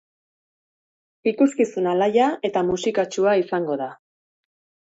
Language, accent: Basque, Erdialdekoa edo Nafarra (Gipuzkoa, Nafarroa)